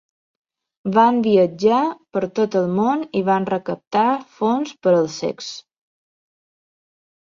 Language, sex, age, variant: Catalan, female, 30-39, Balear